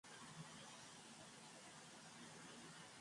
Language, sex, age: Swahili, female, 19-29